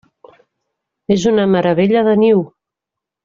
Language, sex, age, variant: Catalan, female, 30-39, Central